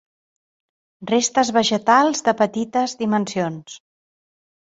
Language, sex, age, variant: Catalan, female, 50-59, Central